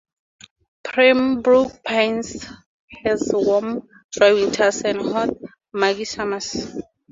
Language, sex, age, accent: English, female, 19-29, Southern African (South Africa, Zimbabwe, Namibia)